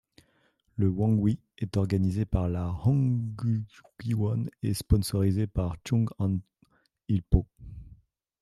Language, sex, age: French, male, 40-49